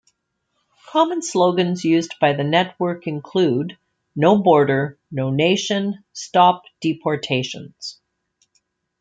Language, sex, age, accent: English, female, 60-69, Canadian English